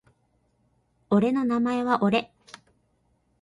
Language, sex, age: Japanese, female, 19-29